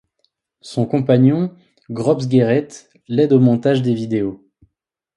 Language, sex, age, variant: French, male, 19-29, Français de métropole